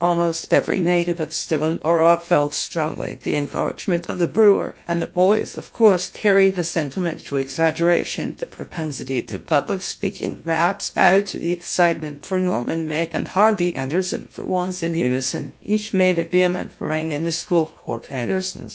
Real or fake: fake